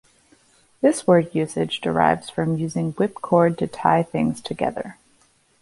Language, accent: English, United States English